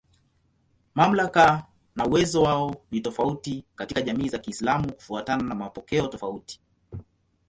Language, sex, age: Swahili, male, 19-29